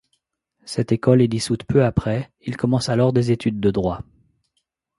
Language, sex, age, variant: French, male, 40-49, Français de métropole